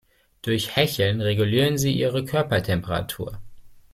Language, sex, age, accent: German, male, 19-29, Deutschland Deutsch